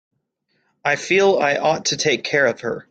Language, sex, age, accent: English, male, 19-29, United States English